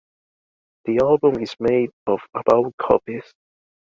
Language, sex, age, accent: English, male, 19-29, United States English